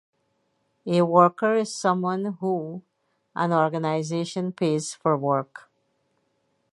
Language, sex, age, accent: English, female, 50-59, England English